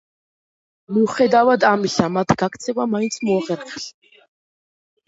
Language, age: Georgian, under 19